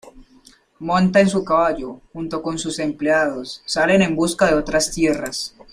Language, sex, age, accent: Spanish, male, under 19, Andino-Pacífico: Colombia, Perú, Ecuador, oeste de Bolivia y Venezuela andina